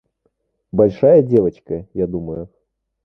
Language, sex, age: Russian, male, 19-29